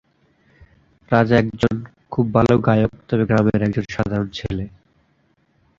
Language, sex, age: Bengali, male, 19-29